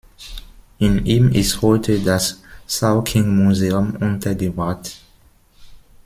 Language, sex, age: German, male, 19-29